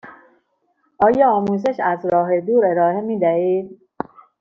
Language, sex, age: Persian, female, 50-59